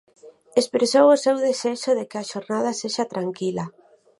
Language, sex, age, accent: Galician, female, 30-39, Atlántico (seseo e gheada)